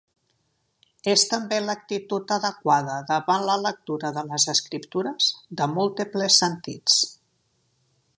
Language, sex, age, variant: Catalan, female, 70-79, Central